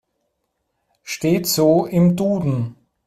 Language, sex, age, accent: German, male, 30-39, Österreichisches Deutsch